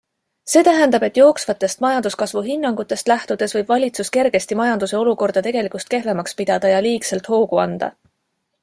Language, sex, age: Estonian, female, 40-49